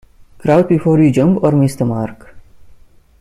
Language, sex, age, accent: English, male, 19-29, India and South Asia (India, Pakistan, Sri Lanka)